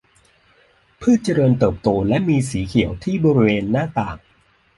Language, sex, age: Thai, male, 40-49